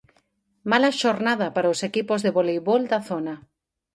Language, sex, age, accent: Galician, female, 40-49, Normativo (estándar)